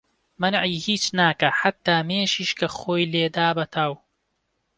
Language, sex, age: Central Kurdish, male, 19-29